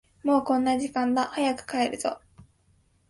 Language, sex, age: Japanese, female, 19-29